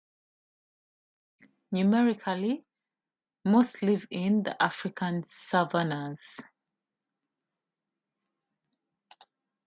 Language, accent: English, United States English